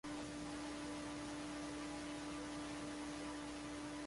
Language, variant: Portuguese, Portuguese (Brasil)